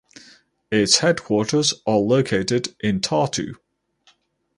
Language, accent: English, England English